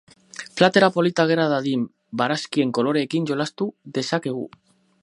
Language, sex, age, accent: Basque, male, 19-29, Mendebalekoa (Araba, Bizkaia, Gipuzkoako mendebaleko herri batzuk)